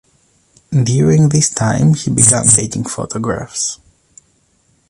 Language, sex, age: English, male, 19-29